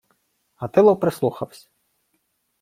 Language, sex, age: Ukrainian, male, 19-29